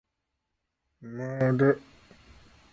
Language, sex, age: Japanese, male, 19-29